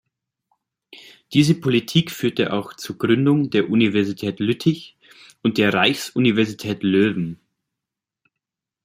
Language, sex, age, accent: German, male, 30-39, Deutschland Deutsch